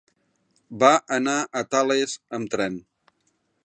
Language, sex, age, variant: Catalan, male, 50-59, Central